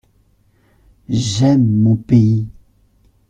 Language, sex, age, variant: French, male, 40-49, Français de métropole